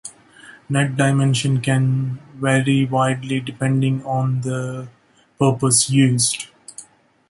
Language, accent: English, India and South Asia (India, Pakistan, Sri Lanka)